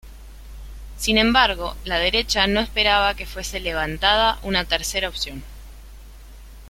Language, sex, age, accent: Spanish, female, 19-29, Rioplatense: Argentina, Uruguay, este de Bolivia, Paraguay